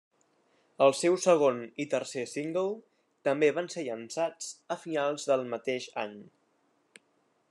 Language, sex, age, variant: Catalan, male, under 19, Central